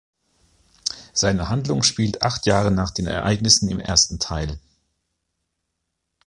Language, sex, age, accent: German, male, 40-49, Deutschland Deutsch